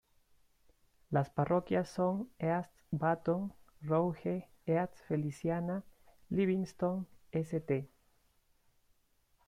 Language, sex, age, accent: Spanish, male, 19-29, Andino-Pacífico: Colombia, Perú, Ecuador, oeste de Bolivia y Venezuela andina